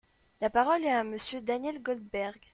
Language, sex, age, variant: French, female, under 19, Français de métropole